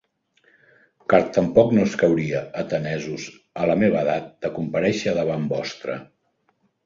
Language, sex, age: Catalan, male, 50-59